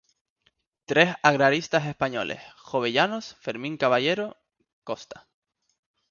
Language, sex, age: Spanish, male, 19-29